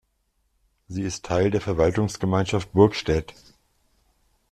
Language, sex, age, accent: German, male, 40-49, Deutschland Deutsch